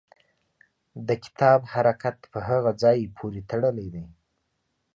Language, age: Pashto, 19-29